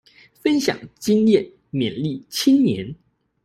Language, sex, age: Chinese, male, 19-29